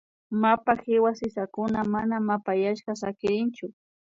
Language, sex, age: Imbabura Highland Quichua, female, 19-29